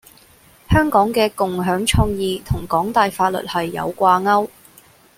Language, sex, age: Cantonese, female, 19-29